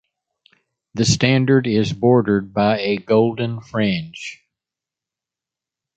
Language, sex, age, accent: English, male, 70-79, United States English